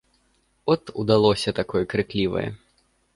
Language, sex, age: Belarusian, male, under 19